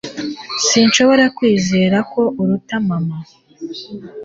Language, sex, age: Kinyarwanda, female, 19-29